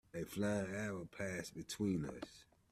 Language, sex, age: English, male, 50-59